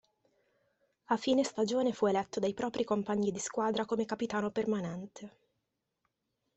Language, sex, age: Italian, female, 19-29